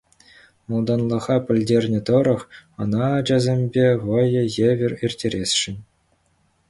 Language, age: Chuvash, 19-29